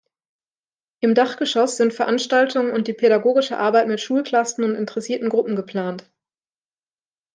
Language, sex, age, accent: German, female, 19-29, Deutschland Deutsch